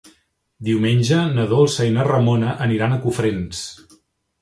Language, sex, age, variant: Catalan, male, 40-49, Central